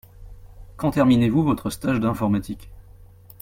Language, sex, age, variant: French, male, 30-39, Français de métropole